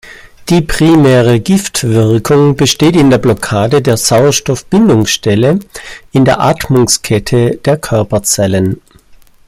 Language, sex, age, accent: German, male, 50-59, Deutschland Deutsch